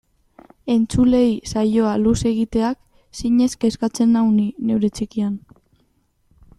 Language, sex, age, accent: Basque, female, under 19, Mendebalekoa (Araba, Bizkaia, Gipuzkoako mendebaleko herri batzuk)